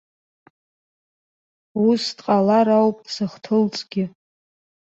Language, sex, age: Abkhazian, female, 19-29